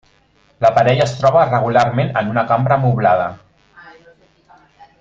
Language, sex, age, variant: Catalan, male, 40-49, Central